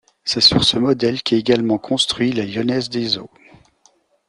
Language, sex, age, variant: French, male, 50-59, Français de métropole